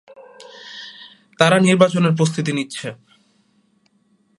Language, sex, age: Bengali, male, 19-29